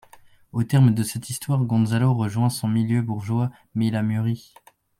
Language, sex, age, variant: French, male, under 19, Français de métropole